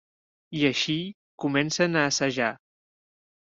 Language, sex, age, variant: Catalan, male, 19-29, Septentrional